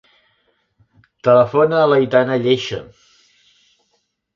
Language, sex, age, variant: Catalan, male, 60-69, Central